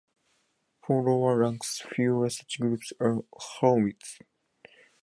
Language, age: English, 19-29